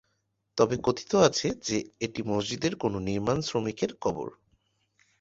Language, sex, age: Bengali, male, 30-39